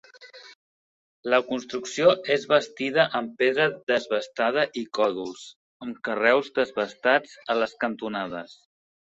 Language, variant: Catalan, Central